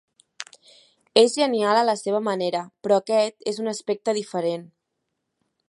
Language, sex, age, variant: Catalan, female, 19-29, Central